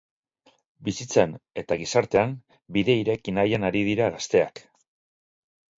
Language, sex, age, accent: Basque, male, 50-59, Mendebalekoa (Araba, Bizkaia, Gipuzkoako mendebaleko herri batzuk)